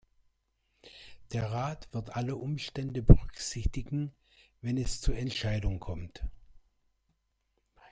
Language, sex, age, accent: German, male, 60-69, Deutschland Deutsch